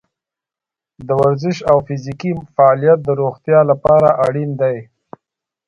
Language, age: Pashto, 40-49